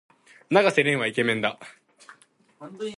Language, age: Japanese, 19-29